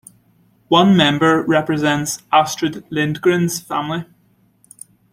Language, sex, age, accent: English, male, 19-29, Irish English